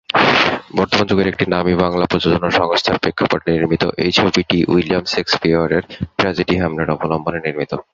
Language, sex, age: Bengali, male, 19-29